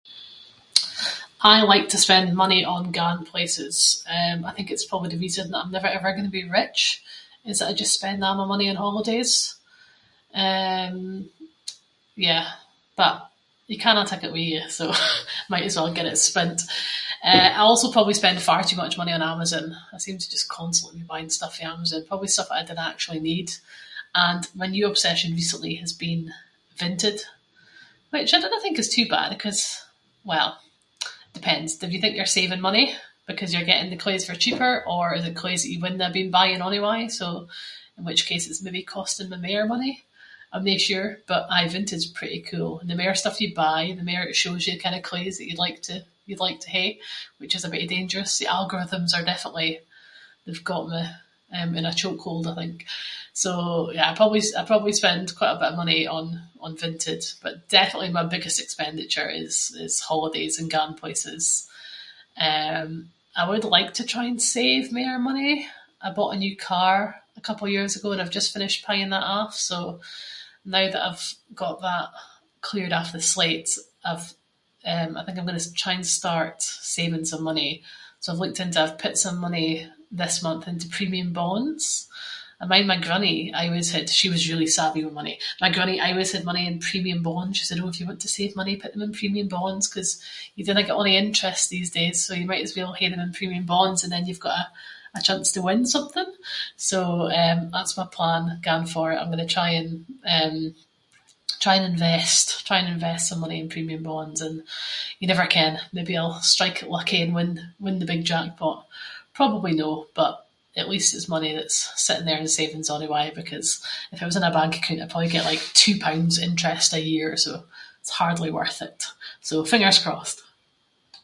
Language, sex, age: Scots, female, 30-39